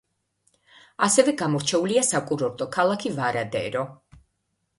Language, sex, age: Georgian, female, 50-59